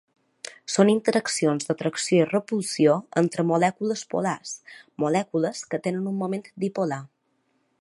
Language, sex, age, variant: Catalan, female, 30-39, Balear